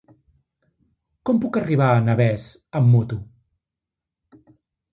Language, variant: Catalan, Central